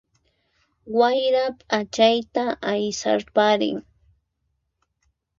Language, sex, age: Puno Quechua, female, 30-39